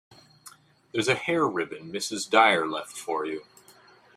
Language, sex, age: English, male, 50-59